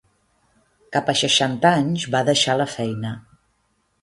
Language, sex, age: Catalan, female, 30-39